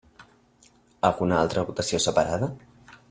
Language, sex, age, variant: Catalan, male, under 19, Central